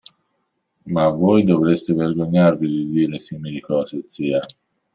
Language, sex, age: Italian, male, 40-49